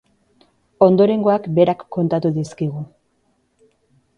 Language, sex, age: Basque, female, 30-39